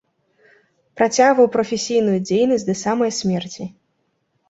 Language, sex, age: Belarusian, female, 19-29